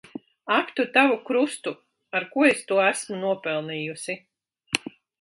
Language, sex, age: Latvian, female, 40-49